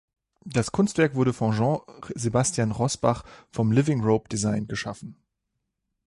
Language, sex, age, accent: German, male, 30-39, Deutschland Deutsch